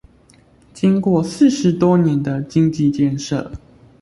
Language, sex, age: Chinese, male, under 19